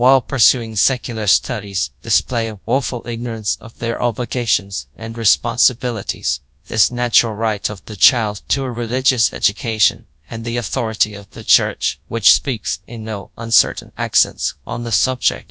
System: TTS, GradTTS